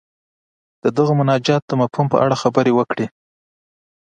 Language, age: Pashto, 19-29